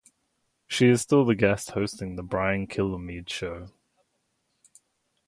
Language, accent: English, England English; Welsh English